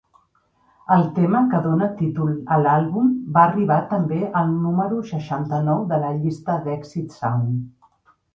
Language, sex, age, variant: Catalan, female, 50-59, Central